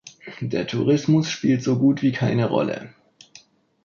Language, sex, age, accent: German, male, 19-29, Deutschland Deutsch